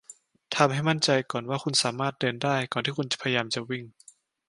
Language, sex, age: Thai, male, under 19